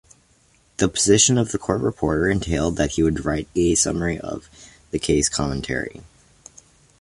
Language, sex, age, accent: English, male, under 19, United States English